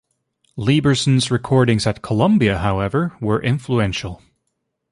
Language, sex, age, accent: English, male, 19-29, United States English